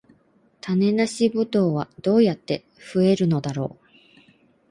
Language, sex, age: Japanese, female, 30-39